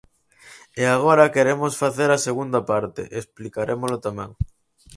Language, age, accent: Galician, 19-29, Atlántico (seseo e gheada)